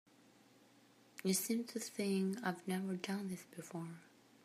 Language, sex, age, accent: English, female, 19-29, United States English